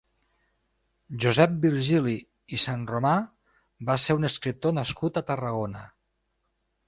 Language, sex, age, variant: Catalan, male, 50-59, Nord-Occidental